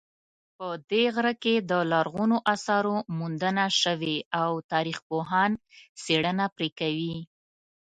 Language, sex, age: Pashto, female, 30-39